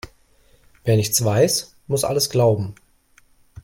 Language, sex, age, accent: German, male, 19-29, Deutschland Deutsch